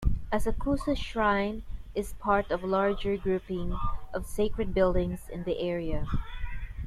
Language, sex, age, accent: English, female, 30-39, Filipino